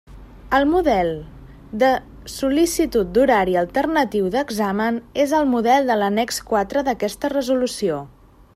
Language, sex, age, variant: Catalan, female, 30-39, Central